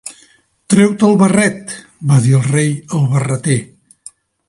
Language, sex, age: Catalan, male, 60-69